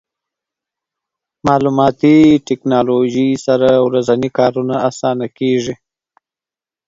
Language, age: Pashto, 30-39